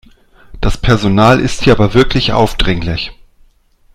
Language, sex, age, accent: German, male, 40-49, Deutschland Deutsch